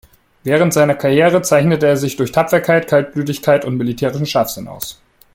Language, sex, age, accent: German, male, 19-29, Deutschland Deutsch